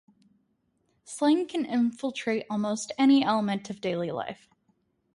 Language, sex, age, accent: English, female, 19-29, United States English